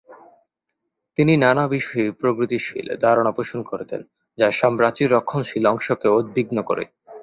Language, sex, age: Bengali, male, 19-29